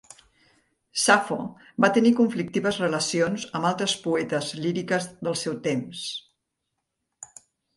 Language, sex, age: Catalan, female, 60-69